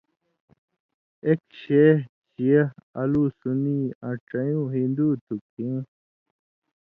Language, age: Indus Kohistani, 19-29